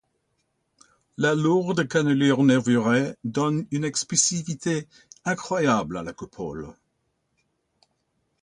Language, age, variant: French, 70-79, Français de métropole